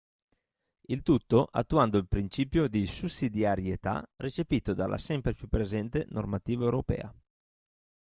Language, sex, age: Italian, male, 30-39